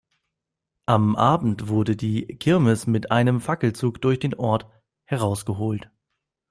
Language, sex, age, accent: German, male, 19-29, Deutschland Deutsch